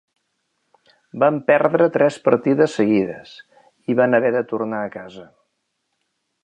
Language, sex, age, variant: Catalan, male, 50-59, Central